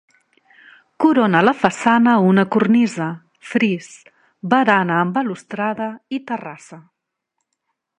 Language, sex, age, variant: Catalan, female, 50-59, Central